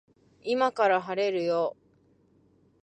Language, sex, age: Japanese, female, 19-29